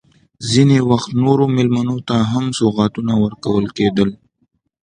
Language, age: Pashto, 19-29